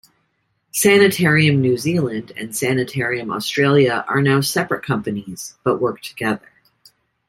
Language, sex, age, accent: English, female, 40-49, Canadian English